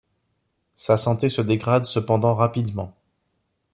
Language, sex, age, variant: French, male, 30-39, Français des départements et régions d'outre-mer